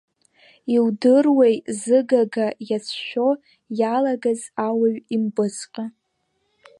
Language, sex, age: Abkhazian, female, under 19